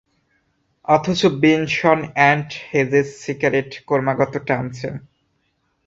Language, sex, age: Bengali, male, 19-29